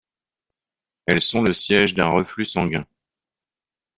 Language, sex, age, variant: French, male, 40-49, Français de métropole